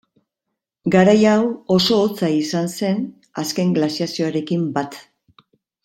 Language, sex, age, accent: Basque, female, 50-59, Erdialdekoa edo Nafarra (Gipuzkoa, Nafarroa)